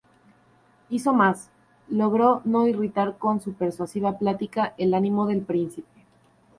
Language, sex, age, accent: Spanish, female, under 19, México